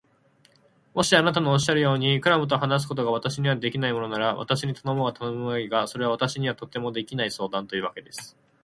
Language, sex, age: Japanese, male, 19-29